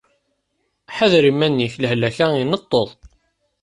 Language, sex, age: Kabyle, male, 19-29